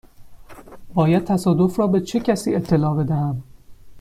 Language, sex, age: Persian, male, 19-29